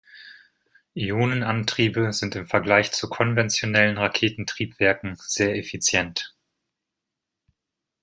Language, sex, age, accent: German, male, 30-39, Deutschland Deutsch